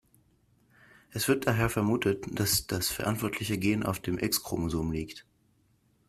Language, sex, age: German, male, 19-29